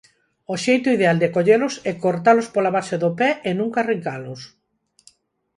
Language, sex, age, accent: Galician, female, 50-59, Neofalante